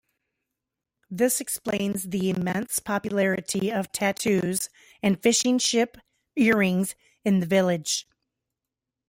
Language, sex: English, female